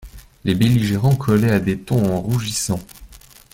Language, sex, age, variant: French, male, 19-29, Français de métropole